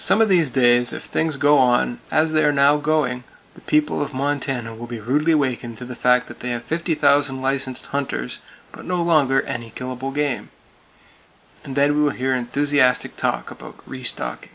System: none